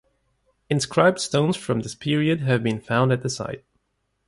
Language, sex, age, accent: English, male, 30-39, United States English